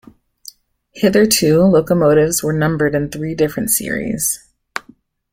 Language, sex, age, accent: English, female, 19-29, United States English